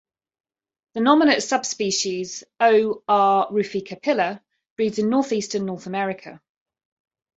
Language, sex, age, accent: English, female, 50-59, England English